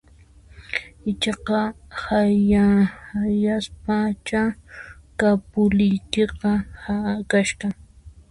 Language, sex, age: Puno Quechua, female, 19-29